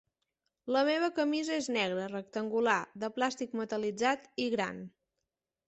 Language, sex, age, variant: Catalan, female, 30-39, Central